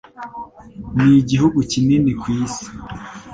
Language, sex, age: Kinyarwanda, male, 19-29